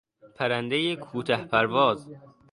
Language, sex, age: Persian, male, under 19